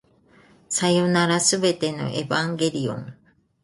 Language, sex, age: Japanese, female, 40-49